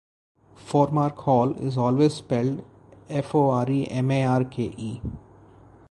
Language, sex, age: English, male, 40-49